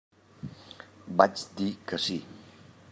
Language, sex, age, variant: Catalan, male, 50-59, Central